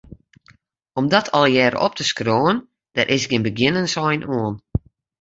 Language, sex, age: Western Frisian, female, 50-59